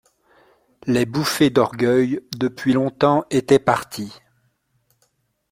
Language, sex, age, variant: French, male, 40-49, Français de métropole